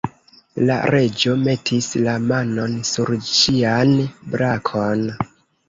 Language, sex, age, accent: Esperanto, male, 19-29, Internacia